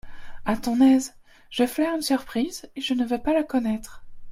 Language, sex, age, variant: French, female, 19-29, Français de métropole